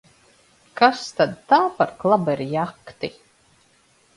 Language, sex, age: Latvian, female, 50-59